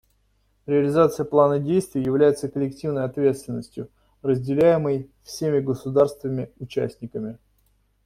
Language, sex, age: Russian, male, 30-39